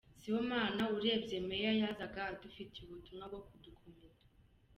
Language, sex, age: Kinyarwanda, female, under 19